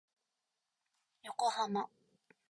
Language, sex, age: Japanese, female, 19-29